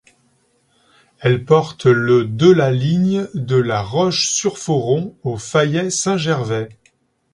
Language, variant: French, Français de métropole